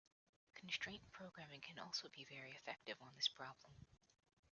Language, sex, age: English, female, 19-29